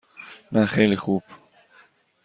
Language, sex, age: Persian, male, 30-39